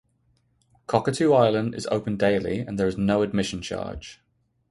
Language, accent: English, England English